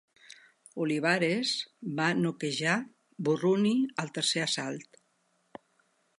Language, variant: Catalan, Central